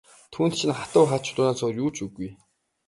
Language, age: Mongolian, 19-29